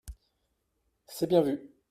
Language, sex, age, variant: French, male, 50-59, Français de métropole